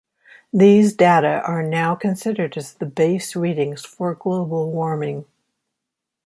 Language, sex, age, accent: English, female, 60-69, United States English